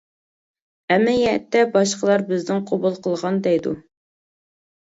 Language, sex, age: Uyghur, female, 19-29